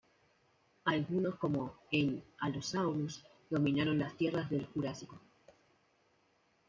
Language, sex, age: Spanish, female, 19-29